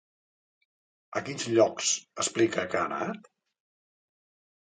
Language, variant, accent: Catalan, Central, central